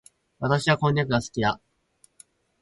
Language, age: Japanese, 19-29